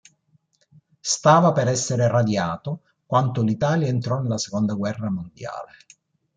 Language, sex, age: Italian, male, 60-69